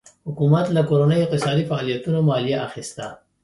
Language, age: Pashto, 30-39